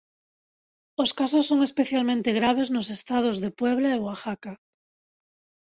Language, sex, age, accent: Galician, female, 30-39, Oriental (común en zona oriental)